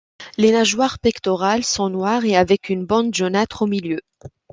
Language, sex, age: French, female, 19-29